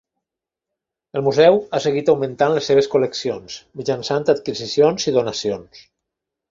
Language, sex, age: Catalan, male, 50-59